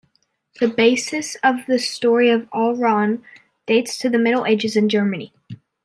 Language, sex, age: English, female, under 19